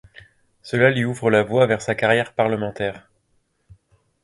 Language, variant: French, Français de métropole